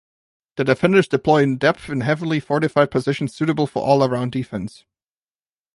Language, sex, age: English, male, 19-29